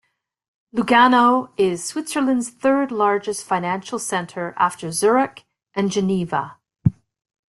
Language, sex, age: English, female, 60-69